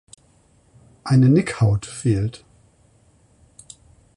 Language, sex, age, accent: German, male, 60-69, Deutschland Deutsch